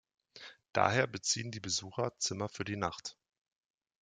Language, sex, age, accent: German, male, 30-39, Deutschland Deutsch